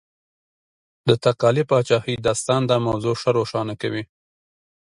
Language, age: Pashto, 19-29